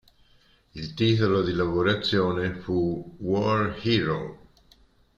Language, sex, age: Italian, male, 60-69